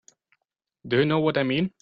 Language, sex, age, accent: English, male, 19-29, India and South Asia (India, Pakistan, Sri Lanka)